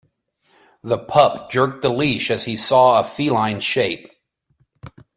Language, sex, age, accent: English, male, 30-39, United States English